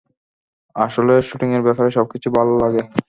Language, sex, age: Bengali, male, 19-29